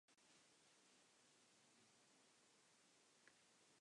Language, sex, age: English, male, under 19